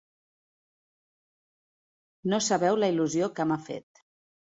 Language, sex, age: Catalan, female, 40-49